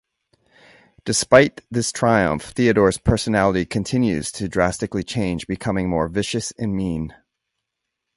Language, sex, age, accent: English, male, 40-49, United States English